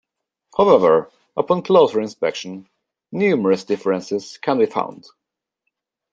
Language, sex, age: English, male, 19-29